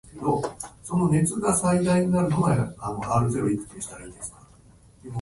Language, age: Japanese, 19-29